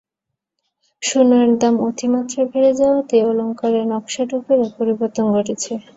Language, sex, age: Bengali, female, 19-29